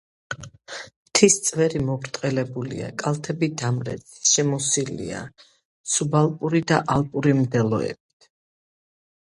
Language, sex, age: Georgian, female, 50-59